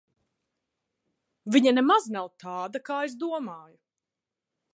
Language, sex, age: Latvian, female, 19-29